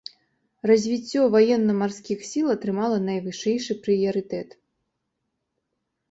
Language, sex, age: Belarusian, female, 19-29